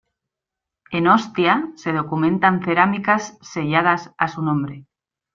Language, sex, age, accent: Spanish, female, 40-49, España: Centro-Sur peninsular (Madrid, Toledo, Castilla-La Mancha)